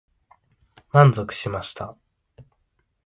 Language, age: Japanese, 19-29